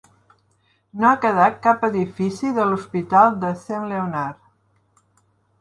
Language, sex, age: Catalan, female, 60-69